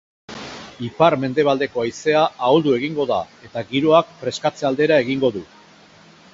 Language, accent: Basque, Erdialdekoa edo Nafarra (Gipuzkoa, Nafarroa)